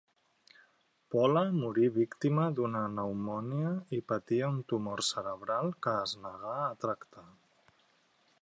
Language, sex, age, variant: Catalan, male, 40-49, Central